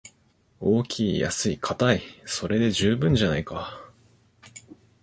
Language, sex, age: Japanese, male, 19-29